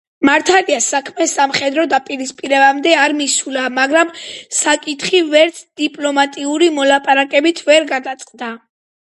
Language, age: Georgian, 19-29